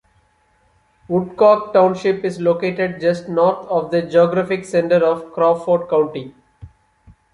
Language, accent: English, India and South Asia (India, Pakistan, Sri Lanka)